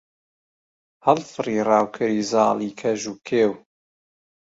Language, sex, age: Central Kurdish, male, 30-39